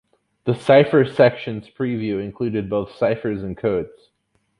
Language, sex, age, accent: English, male, 19-29, United States English